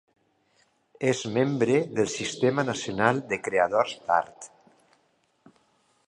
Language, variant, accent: Catalan, Valencià central, valencià